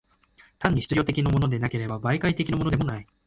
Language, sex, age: Japanese, male, 19-29